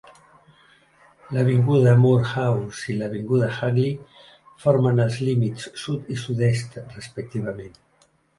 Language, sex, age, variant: Catalan, male, 70-79, Central